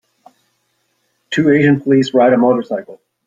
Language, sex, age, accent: English, male, 40-49, United States English